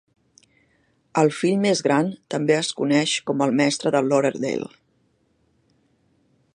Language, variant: Catalan, Central